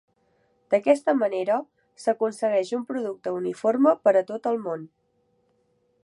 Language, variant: Catalan, Central